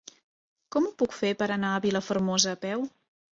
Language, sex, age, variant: Catalan, female, 30-39, Central